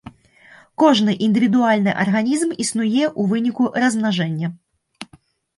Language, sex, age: Belarusian, female, 70-79